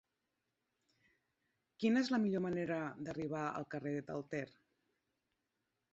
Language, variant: Catalan, Central